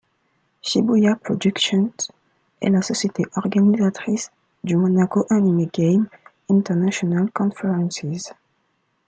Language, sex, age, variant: French, female, under 19, Français de métropole